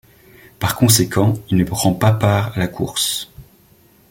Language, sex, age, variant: French, male, 19-29, Français de métropole